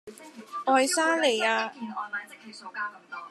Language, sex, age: Cantonese, female, 19-29